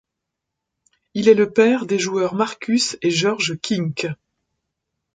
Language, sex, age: French, female, 50-59